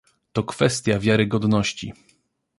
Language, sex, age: Polish, male, 30-39